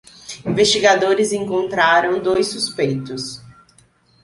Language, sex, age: Portuguese, female, 30-39